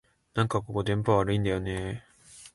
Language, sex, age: Japanese, male, 19-29